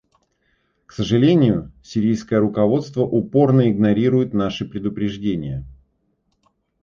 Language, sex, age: Russian, male, 30-39